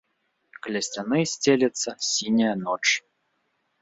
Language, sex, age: Belarusian, male, 19-29